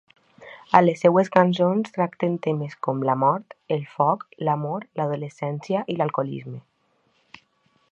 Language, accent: Catalan, valencià